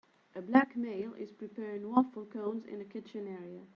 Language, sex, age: English, female, 19-29